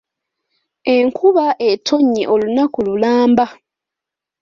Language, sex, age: Ganda, female, 19-29